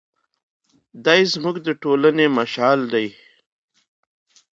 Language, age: Pashto, 30-39